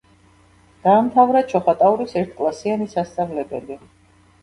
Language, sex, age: Georgian, female, 50-59